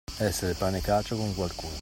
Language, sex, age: Italian, male, 50-59